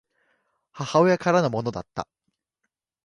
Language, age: Japanese, 19-29